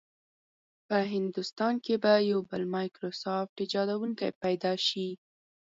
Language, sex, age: Pashto, female, 30-39